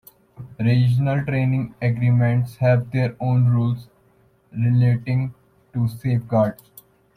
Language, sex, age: English, male, 19-29